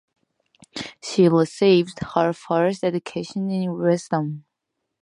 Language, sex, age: English, female, 19-29